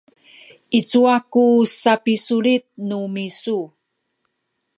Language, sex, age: Sakizaya, female, 50-59